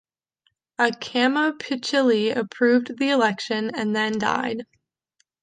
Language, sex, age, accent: English, female, 19-29, United States English